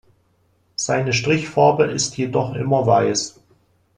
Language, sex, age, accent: German, male, 40-49, Deutschland Deutsch